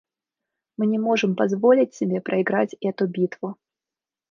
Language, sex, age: Russian, female, 19-29